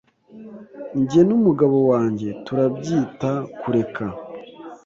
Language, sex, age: Kinyarwanda, male, 19-29